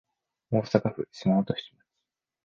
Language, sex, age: Japanese, male, 19-29